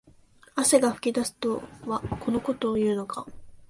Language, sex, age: Japanese, female, 19-29